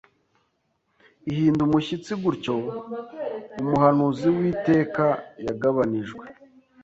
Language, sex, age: Kinyarwanda, male, 19-29